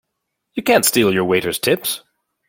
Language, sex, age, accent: English, male, 40-49, Canadian English